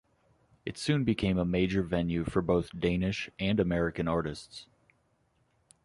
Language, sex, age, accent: English, male, 30-39, United States English